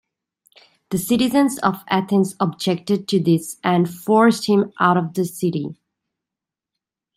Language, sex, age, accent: English, female, 19-29, England English